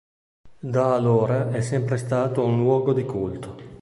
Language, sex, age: Italian, male, 50-59